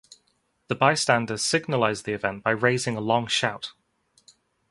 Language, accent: English, England English